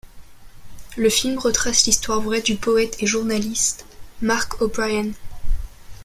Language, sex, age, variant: French, female, under 19, Français de métropole